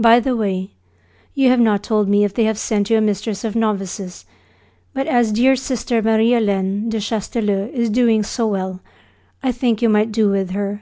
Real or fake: real